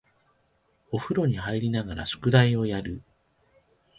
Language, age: Japanese, 30-39